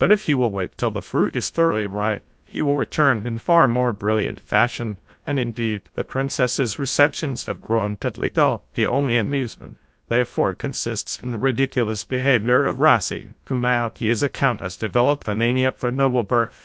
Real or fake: fake